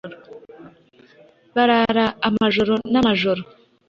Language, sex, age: Kinyarwanda, female, 30-39